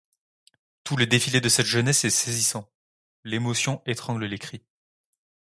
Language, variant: French, Français de métropole